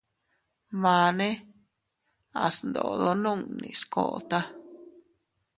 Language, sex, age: Teutila Cuicatec, female, 30-39